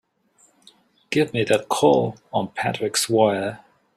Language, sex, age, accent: English, male, 40-49, England English